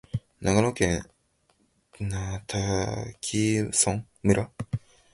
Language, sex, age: Japanese, male, under 19